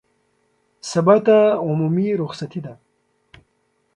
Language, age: Pashto, 30-39